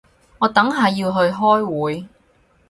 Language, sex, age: Cantonese, female, 19-29